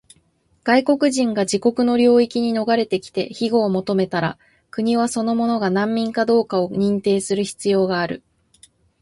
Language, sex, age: Japanese, female, 19-29